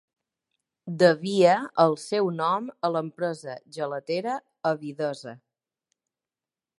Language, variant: Catalan, Balear